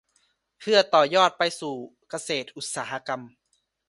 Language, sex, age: Thai, male, 19-29